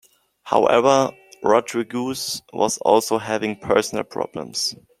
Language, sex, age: English, male, 19-29